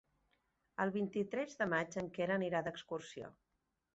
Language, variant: Catalan, Central